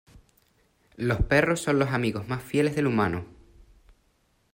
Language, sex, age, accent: Spanish, male, 19-29, España: Islas Canarias